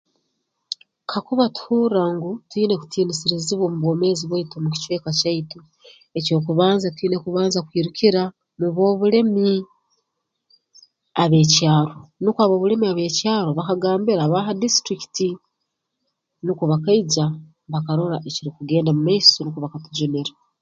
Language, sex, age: Tooro, female, 40-49